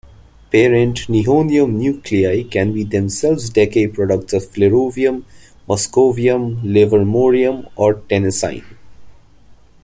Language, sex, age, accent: English, male, 19-29, India and South Asia (India, Pakistan, Sri Lanka)